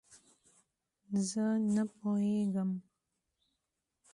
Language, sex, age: Pashto, female, 19-29